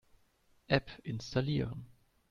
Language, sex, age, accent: German, male, 19-29, Deutschland Deutsch